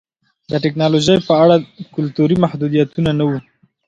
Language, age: Pashto, 19-29